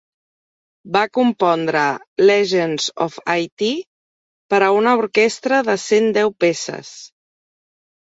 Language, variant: Catalan, Central